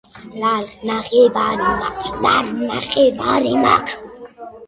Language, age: Georgian, 90+